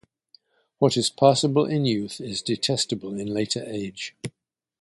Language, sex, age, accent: English, male, 70-79, England English